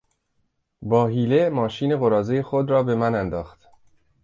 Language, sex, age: Persian, male, 40-49